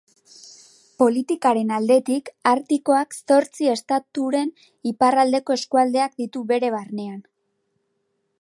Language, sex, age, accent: Basque, female, 19-29, Mendebalekoa (Araba, Bizkaia, Gipuzkoako mendebaleko herri batzuk)